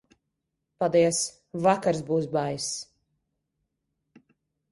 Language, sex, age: Latvian, female, 30-39